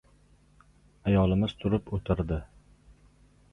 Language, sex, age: Uzbek, male, 19-29